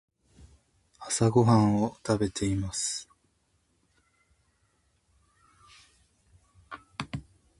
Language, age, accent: Japanese, 19-29, 標準語